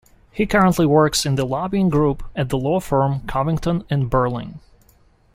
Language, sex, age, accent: English, male, 19-29, United States English